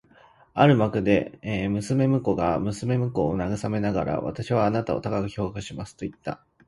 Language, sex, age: Japanese, male, 19-29